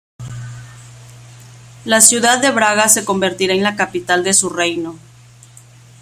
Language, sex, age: Spanish, female, 30-39